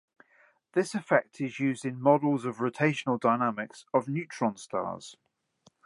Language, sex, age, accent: English, male, 40-49, England English